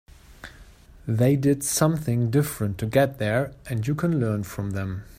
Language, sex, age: English, male, 40-49